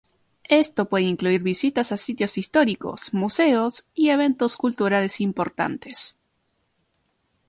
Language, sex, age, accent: Spanish, female, 19-29, Rioplatense: Argentina, Uruguay, este de Bolivia, Paraguay